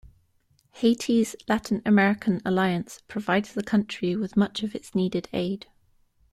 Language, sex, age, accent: English, female, 19-29, England English